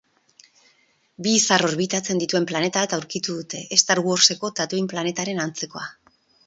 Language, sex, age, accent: Basque, female, 50-59, Erdialdekoa edo Nafarra (Gipuzkoa, Nafarroa)